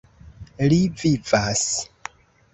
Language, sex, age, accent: Esperanto, male, 19-29, Internacia